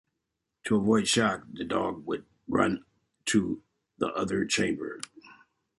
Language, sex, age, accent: English, male, 50-59, United States English